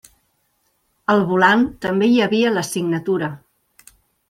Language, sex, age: Catalan, female, 50-59